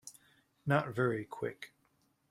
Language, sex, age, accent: English, male, 40-49, United States English